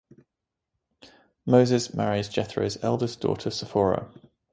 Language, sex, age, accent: English, male, 19-29, England English